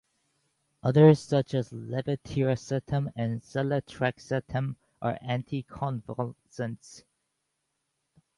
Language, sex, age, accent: English, male, 30-39, United States English